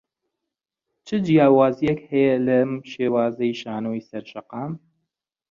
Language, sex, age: Central Kurdish, male, 19-29